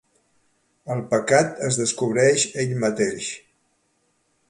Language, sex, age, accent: Catalan, male, 50-59, Barceloní